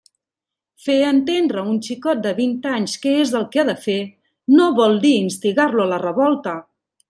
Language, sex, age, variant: Catalan, female, 50-59, Central